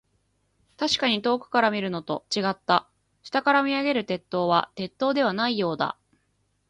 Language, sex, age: Japanese, female, 30-39